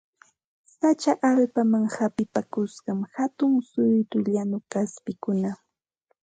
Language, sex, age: Ambo-Pasco Quechua, female, 19-29